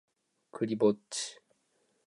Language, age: Japanese, 30-39